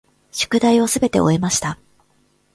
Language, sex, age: Japanese, female, 19-29